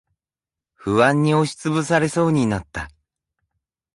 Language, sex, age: Japanese, male, 30-39